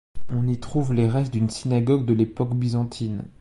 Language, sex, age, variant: French, male, 19-29, Français de métropole